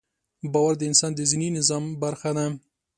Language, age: Pashto, 19-29